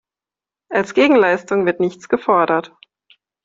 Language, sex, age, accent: German, female, 19-29, Deutschland Deutsch